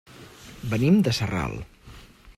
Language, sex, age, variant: Catalan, male, 30-39, Central